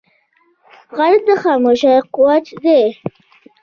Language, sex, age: Pashto, female, under 19